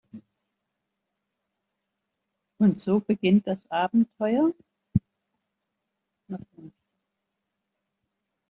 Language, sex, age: German, female, 60-69